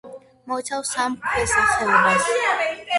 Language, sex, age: Georgian, female, under 19